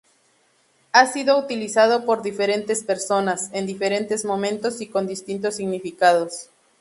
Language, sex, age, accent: Spanish, female, 30-39, México